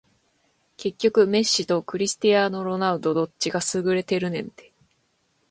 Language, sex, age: Japanese, female, 19-29